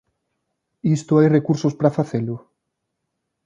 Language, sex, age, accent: Galician, male, 19-29, Atlántico (seseo e gheada)